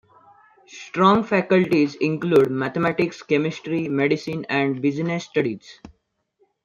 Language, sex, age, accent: English, male, under 19, India and South Asia (India, Pakistan, Sri Lanka)